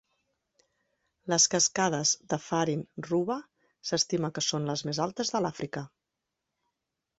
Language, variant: Catalan, Central